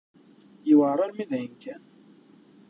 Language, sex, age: Kabyle, male, 30-39